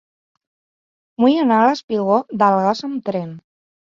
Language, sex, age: Catalan, female, 19-29